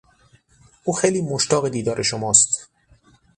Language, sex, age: Persian, male, 30-39